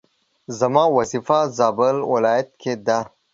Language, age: Pashto, 19-29